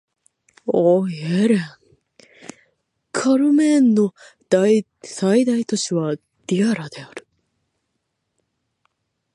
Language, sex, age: Japanese, female, 19-29